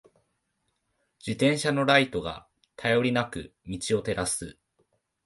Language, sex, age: Japanese, male, 19-29